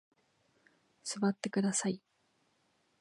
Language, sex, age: Japanese, female, 19-29